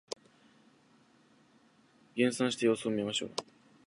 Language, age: Japanese, under 19